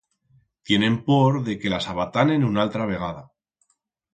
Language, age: Aragonese, 30-39